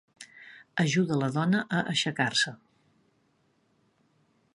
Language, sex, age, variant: Catalan, female, 40-49, Central